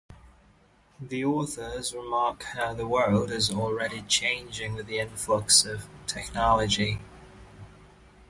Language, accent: English, England English